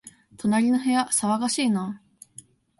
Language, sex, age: Japanese, female, under 19